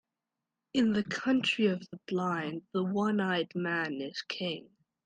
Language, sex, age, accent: English, male, under 19, United States English